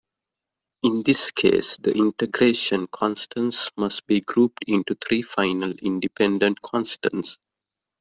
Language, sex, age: English, male, 30-39